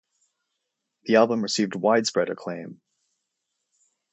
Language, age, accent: English, 19-29, United States English